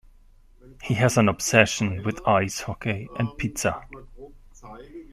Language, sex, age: English, male, 40-49